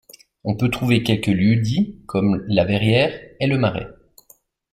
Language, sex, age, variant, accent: French, male, 30-39, Français d'Europe, Français de Suisse